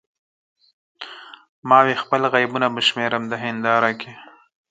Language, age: Pashto, 30-39